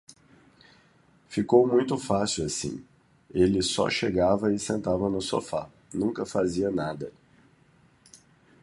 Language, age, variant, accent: Portuguese, 30-39, Portuguese (Brasil), Mineiro